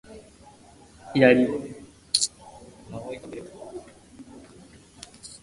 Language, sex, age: English, male, under 19